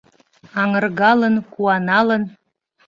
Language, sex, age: Mari, female, 40-49